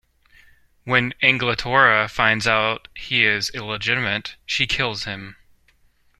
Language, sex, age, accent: English, male, 30-39, United States English